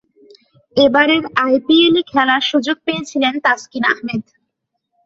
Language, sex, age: Bengali, female, 19-29